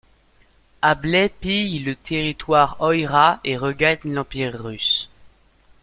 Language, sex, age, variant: French, male, under 19, Français de métropole